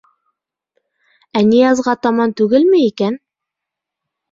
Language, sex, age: Bashkir, female, 30-39